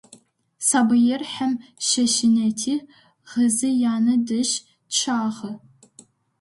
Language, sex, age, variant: Adyghe, female, under 19, Адыгабзэ (Кирил, пстэумэ зэдыряе)